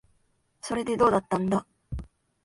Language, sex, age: Japanese, female, 19-29